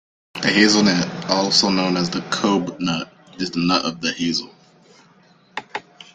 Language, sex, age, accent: English, male, 19-29, United States English